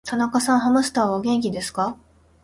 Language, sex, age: Japanese, female, 19-29